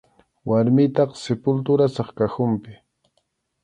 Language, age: Arequipa-La Unión Quechua, 19-29